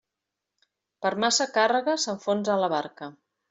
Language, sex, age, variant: Catalan, female, 50-59, Central